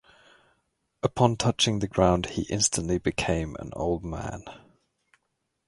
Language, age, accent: English, 19-29, England English